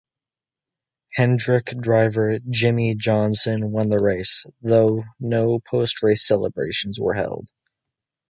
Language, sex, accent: English, male, United States English